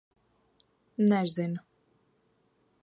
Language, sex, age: Latvian, female, 19-29